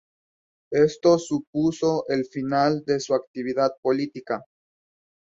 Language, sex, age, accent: Spanish, male, 19-29, México